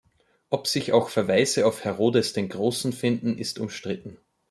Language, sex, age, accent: German, male, 30-39, Österreichisches Deutsch